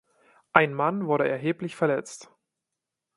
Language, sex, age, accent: German, male, 19-29, Deutschland Deutsch